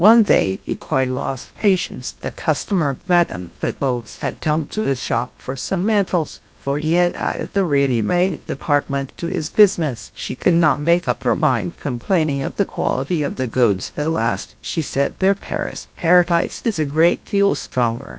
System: TTS, GlowTTS